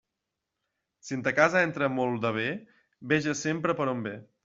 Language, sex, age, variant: Catalan, male, 19-29, Central